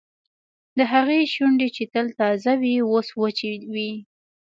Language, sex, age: Pashto, female, 19-29